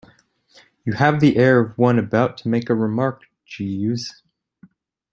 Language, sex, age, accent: English, male, 30-39, United States English